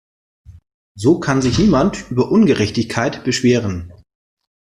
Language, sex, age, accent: German, male, 40-49, Deutschland Deutsch